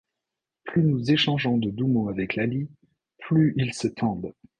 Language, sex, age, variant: French, male, 50-59, Français de métropole